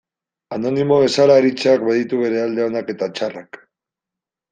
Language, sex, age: Basque, male, 19-29